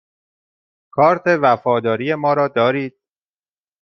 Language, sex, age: Persian, male, 40-49